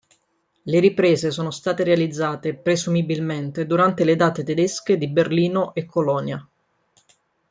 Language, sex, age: Italian, female, 30-39